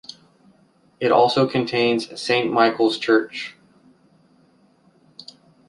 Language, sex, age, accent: English, male, 30-39, United States English